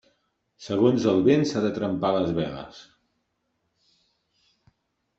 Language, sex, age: Catalan, male, 50-59